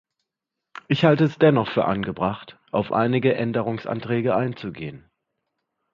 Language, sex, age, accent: German, male, 30-39, Deutschland Deutsch